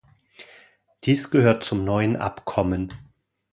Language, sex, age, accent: German, male, 40-49, Deutschland Deutsch